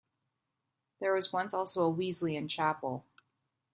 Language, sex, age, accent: English, female, 30-39, United States English